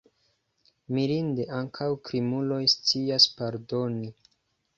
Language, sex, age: Esperanto, male, 19-29